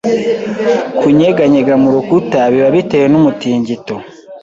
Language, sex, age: Kinyarwanda, male, 19-29